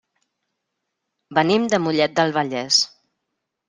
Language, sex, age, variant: Catalan, female, 40-49, Central